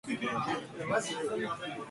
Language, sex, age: Chinese, female, 19-29